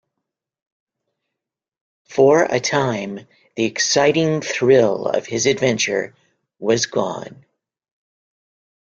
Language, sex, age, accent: English, female, 50-59, United States English